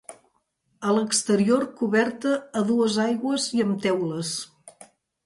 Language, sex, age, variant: Catalan, female, 60-69, Central